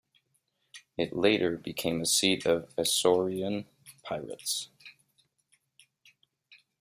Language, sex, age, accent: English, male, 19-29, United States English